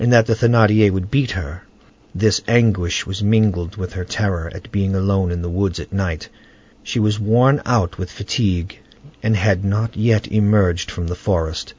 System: none